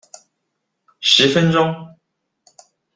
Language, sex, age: Chinese, male, 40-49